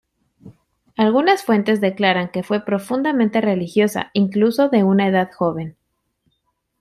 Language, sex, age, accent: Spanish, female, 30-39, México